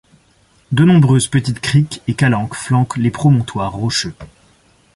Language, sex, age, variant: French, male, 19-29, Français de métropole